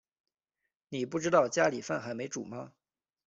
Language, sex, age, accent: Chinese, male, 19-29, 出生地：山西省